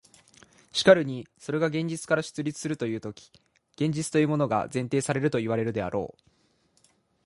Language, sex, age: Japanese, male, 19-29